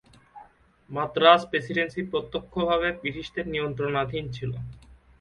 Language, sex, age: Bengali, male, 19-29